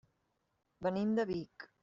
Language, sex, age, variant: Catalan, female, 30-39, Central